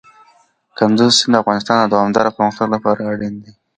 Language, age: Pashto, under 19